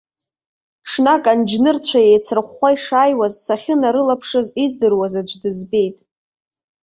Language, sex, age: Abkhazian, female, 19-29